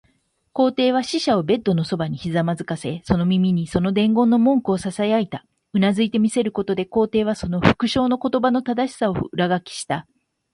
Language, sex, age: Japanese, male, 19-29